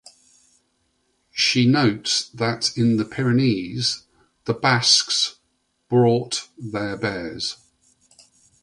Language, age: English, 60-69